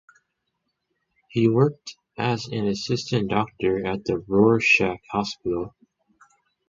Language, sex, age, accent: English, male, 19-29, United States English